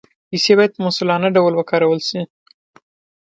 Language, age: Pashto, 19-29